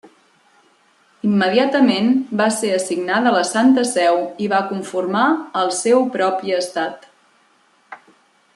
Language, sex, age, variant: Catalan, female, 30-39, Central